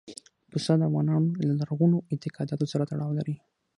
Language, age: Pashto, under 19